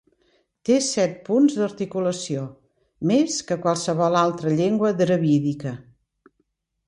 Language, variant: Catalan, Central